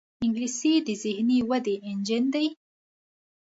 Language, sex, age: Pashto, female, 19-29